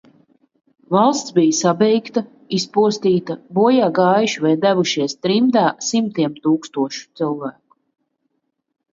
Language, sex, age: Latvian, female, 40-49